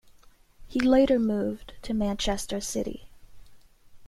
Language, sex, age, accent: English, female, 19-29, United States English